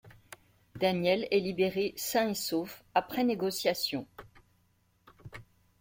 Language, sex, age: French, female, 60-69